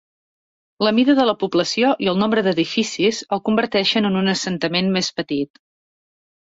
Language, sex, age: Catalan, female, 40-49